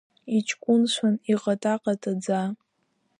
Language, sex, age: Abkhazian, female, under 19